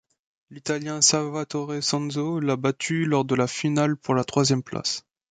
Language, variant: French, Français de métropole